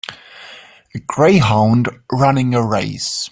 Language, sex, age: English, male, 30-39